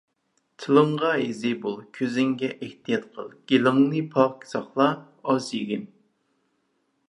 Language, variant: Uyghur, ئۇيغۇر تىلى